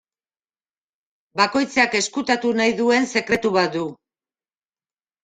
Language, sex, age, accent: Basque, male, 19-29, Mendebalekoa (Araba, Bizkaia, Gipuzkoako mendebaleko herri batzuk)